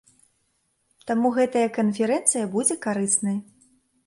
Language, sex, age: Belarusian, female, 19-29